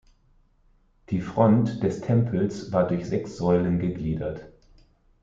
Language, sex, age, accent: German, male, 40-49, Deutschland Deutsch